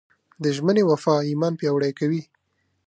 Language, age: Pashto, 19-29